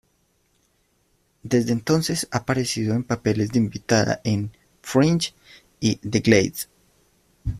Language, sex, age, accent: Spanish, male, 19-29, Andino-Pacífico: Colombia, Perú, Ecuador, oeste de Bolivia y Venezuela andina